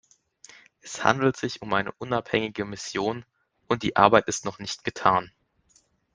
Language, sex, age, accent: German, male, under 19, Deutschland Deutsch